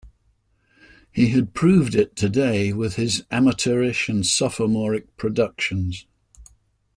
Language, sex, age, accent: English, male, 70-79, England English